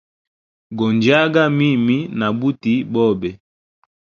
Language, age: Hemba, 19-29